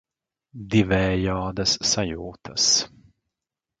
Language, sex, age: Latvian, male, 40-49